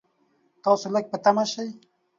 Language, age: Pashto, 19-29